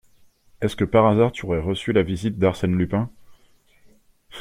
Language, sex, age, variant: French, male, 30-39, Français de métropole